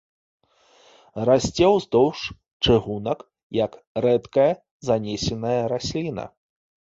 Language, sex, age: Belarusian, male, 30-39